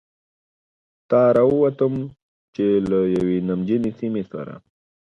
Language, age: Pashto, 19-29